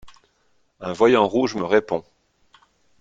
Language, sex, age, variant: French, male, 30-39, Français de métropole